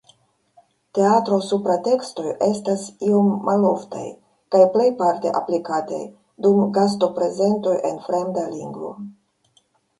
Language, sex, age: Esperanto, female, 30-39